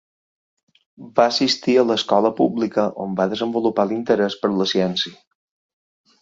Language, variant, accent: Catalan, Balear, mallorquí